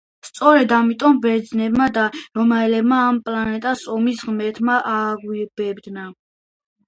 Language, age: Georgian, under 19